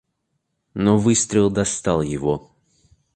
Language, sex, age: Russian, male, 19-29